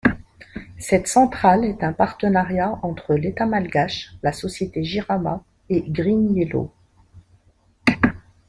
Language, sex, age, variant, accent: French, female, 40-49, Français du nord de l'Afrique, Français du Maroc